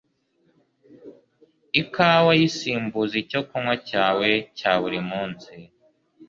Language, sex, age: Kinyarwanda, male, 19-29